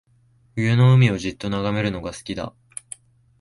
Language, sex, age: Japanese, male, 19-29